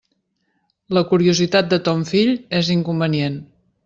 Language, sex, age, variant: Catalan, female, 50-59, Central